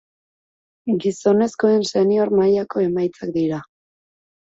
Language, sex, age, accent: Basque, female, 19-29, Mendebalekoa (Araba, Bizkaia, Gipuzkoako mendebaleko herri batzuk)